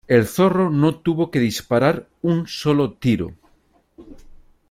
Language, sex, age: Spanish, male, 40-49